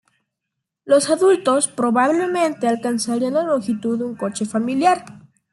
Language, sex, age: Spanish, female, 40-49